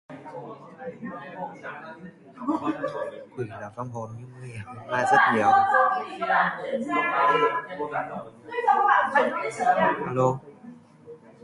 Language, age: Vietnamese, under 19